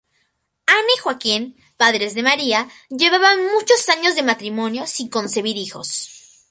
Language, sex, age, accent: Spanish, female, under 19, Andino-Pacífico: Colombia, Perú, Ecuador, oeste de Bolivia y Venezuela andina